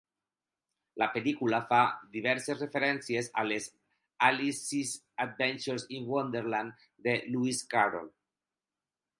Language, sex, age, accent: Catalan, male, 40-49, valencià